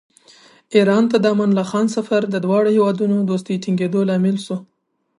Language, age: Pashto, 19-29